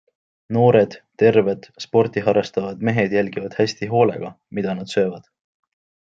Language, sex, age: Estonian, male, 19-29